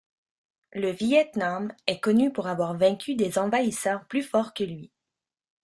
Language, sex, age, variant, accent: French, female, 30-39, Français d'Amérique du Nord, Français du Canada